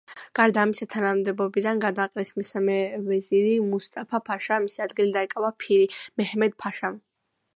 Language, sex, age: Georgian, female, under 19